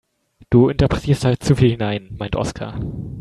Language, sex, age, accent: German, male, 19-29, Deutschland Deutsch